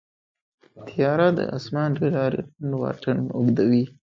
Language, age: Pashto, 19-29